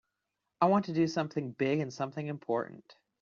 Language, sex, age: English, male, 19-29